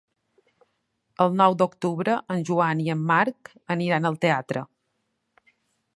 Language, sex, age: Catalan, female, 40-49